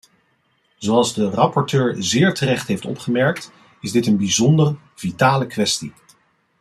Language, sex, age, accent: Dutch, male, 40-49, Nederlands Nederlands